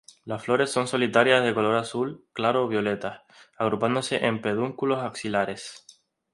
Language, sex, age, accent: Spanish, male, 19-29, España: Islas Canarias